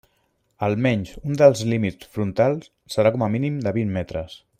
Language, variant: Catalan, Central